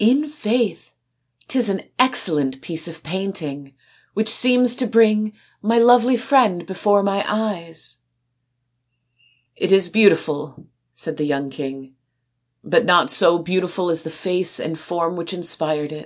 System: none